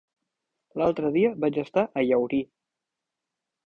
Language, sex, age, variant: Catalan, male, 19-29, Central